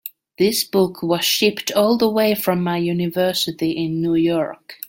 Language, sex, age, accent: English, female, 19-29, England English